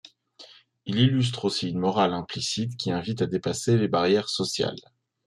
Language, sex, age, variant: French, male, 30-39, Français de métropole